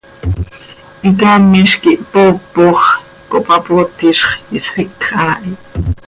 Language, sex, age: Seri, female, 40-49